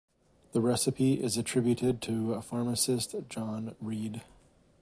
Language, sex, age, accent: English, male, 30-39, United States English